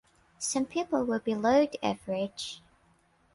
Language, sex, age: English, female, 19-29